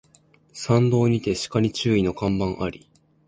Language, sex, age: Japanese, female, 19-29